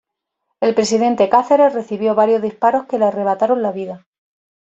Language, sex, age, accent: Spanish, female, 40-49, España: Sur peninsular (Andalucia, Extremadura, Murcia)